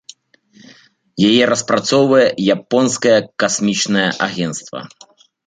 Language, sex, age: Belarusian, male, 40-49